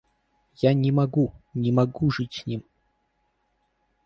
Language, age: Russian, 19-29